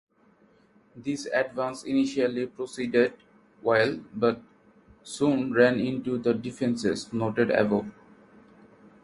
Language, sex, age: English, male, 19-29